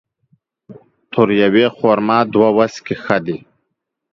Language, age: Pashto, 30-39